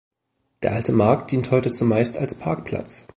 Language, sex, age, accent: German, male, 19-29, Deutschland Deutsch